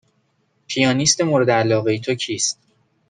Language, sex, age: Persian, male, 19-29